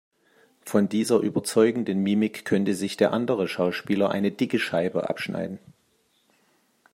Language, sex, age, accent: German, male, 50-59, Deutschland Deutsch